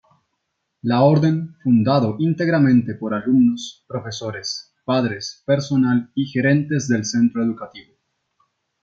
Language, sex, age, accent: Spanish, male, 19-29, Andino-Pacífico: Colombia, Perú, Ecuador, oeste de Bolivia y Venezuela andina